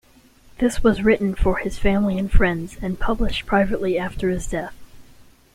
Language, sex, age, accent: English, male, under 19, United States English